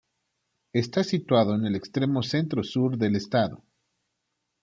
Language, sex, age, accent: Spanish, male, 30-39, México